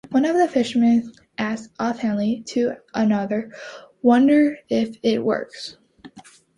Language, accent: English, United States English